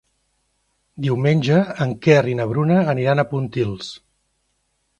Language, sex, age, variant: Catalan, male, 50-59, Central